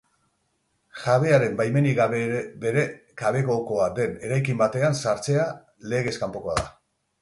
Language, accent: Basque, Mendebalekoa (Araba, Bizkaia, Gipuzkoako mendebaleko herri batzuk)